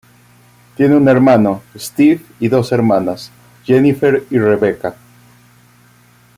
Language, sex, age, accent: Spanish, male, 19-29, México